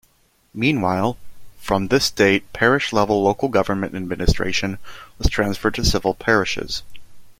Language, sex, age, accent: English, male, 19-29, United States English